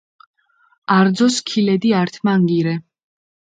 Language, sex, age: Mingrelian, female, 19-29